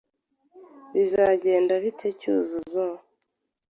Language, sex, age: Kinyarwanda, female, 30-39